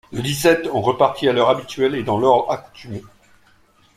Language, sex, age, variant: French, male, 40-49, Français de métropole